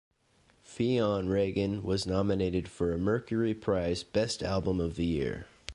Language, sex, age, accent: English, male, 30-39, United States English